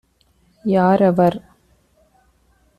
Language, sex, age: Tamil, female, 30-39